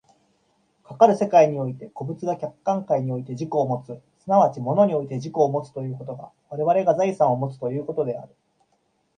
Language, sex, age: Japanese, male, 30-39